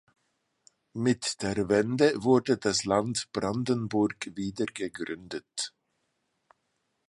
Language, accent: German, Schweizerdeutsch